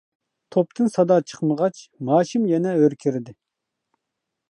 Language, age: Uyghur, 40-49